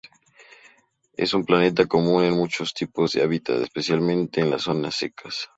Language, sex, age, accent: Spanish, male, 19-29, México